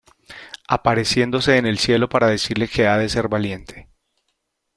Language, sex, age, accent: Spanish, male, 30-39, Caribe: Cuba, Venezuela, Puerto Rico, República Dominicana, Panamá, Colombia caribeña, México caribeño, Costa del golfo de México